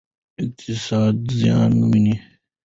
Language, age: Pashto, 19-29